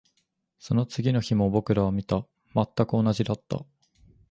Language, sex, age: Japanese, male, 19-29